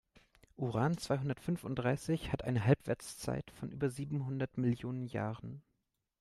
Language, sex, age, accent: German, male, under 19, Deutschland Deutsch